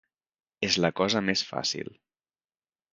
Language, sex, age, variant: Catalan, male, 30-39, Central